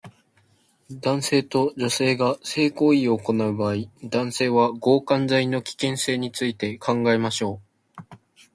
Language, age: Japanese, under 19